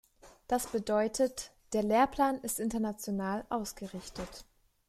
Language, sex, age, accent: German, female, 19-29, Deutschland Deutsch